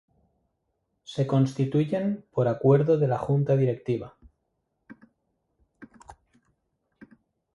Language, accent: Spanish, España: Norte peninsular (Asturias, Castilla y León, Cantabria, País Vasco, Navarra, Aragón, La Rioja, Guadalajara, Cuenca)